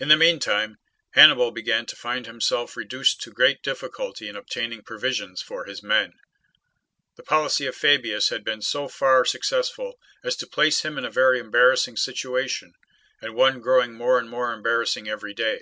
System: none